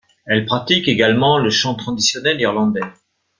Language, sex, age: French, male, 50-59